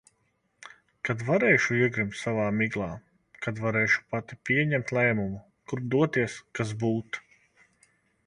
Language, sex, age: Latvian, male, 30-39